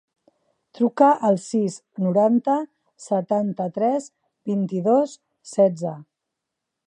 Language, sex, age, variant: Catalan, female, 40-49, Central